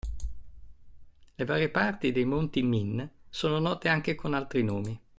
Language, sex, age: Italian, male, 50-59